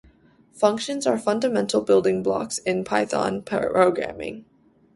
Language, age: English, 19-29